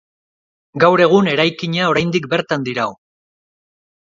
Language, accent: Basque, Erdialdekoa edo Nafarra (Gipuzkoa, Nafarroa)